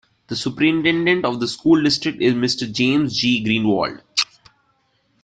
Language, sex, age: English, male, 19-29